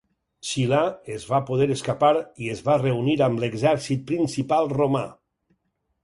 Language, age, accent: Catalan, 60-69, valencià